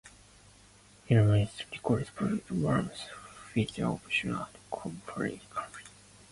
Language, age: English, 19-29